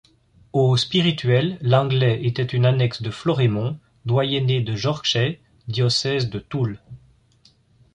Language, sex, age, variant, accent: French, male, 50-59, Français d'Europe, Français de Belgique